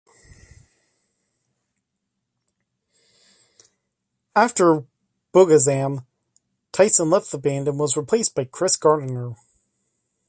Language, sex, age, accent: English, male, 19-29, United States English